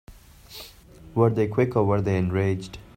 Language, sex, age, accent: English, male, 19-29, India and South Asia (India, Pakistan, Sri Lanka)